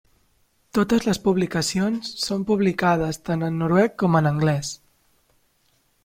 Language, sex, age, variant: Catalan, male, 19-29, Central